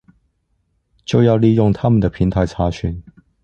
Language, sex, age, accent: Chinese, male, 19-29, 出生地：彰化縣